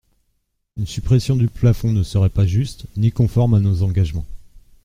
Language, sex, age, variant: French, male, 40-49, Français de métropole